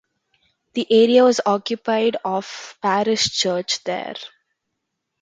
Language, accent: English, India and South Asia (India, Pakistan, Sri Lanka)